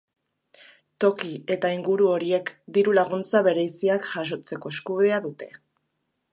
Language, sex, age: Basque, female, 19-29